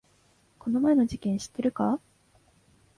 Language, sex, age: Japanese, female, 19-29